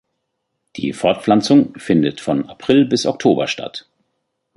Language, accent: German, Deutschland Deutsch